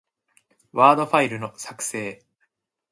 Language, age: Japanese, 19-29